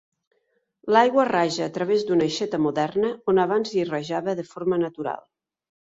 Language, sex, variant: Catalan, female, Nord-Occidental